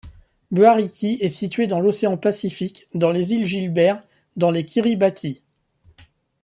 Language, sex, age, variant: French, male, 30-39, Français de métropole